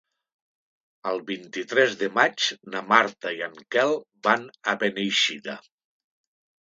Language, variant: Catalan, Nord-Occidental